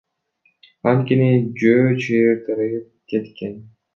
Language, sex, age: Kyrgyz, male, 19-29